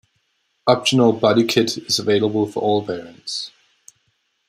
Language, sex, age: English, male, 19-29